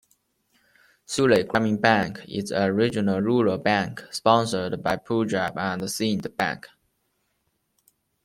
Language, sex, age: English, male, 19-29